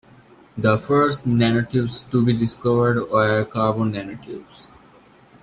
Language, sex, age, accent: English, male, under 19, United States English